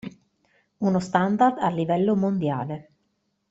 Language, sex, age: Italian, female, 40-49